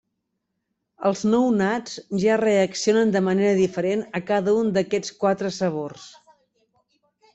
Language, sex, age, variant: Catalan, female, 50-59, Central